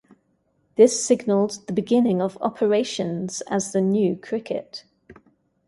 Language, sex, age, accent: English, female, 30-39, England English